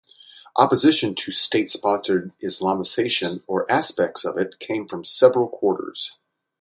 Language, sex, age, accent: English, male, 60-69, United States English